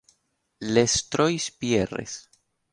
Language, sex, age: Spanish, male, 19-29